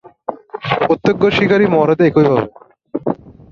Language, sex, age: Bengali, male, 19-29